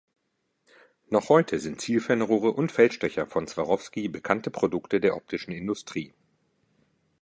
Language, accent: German, Deutschland Deutsch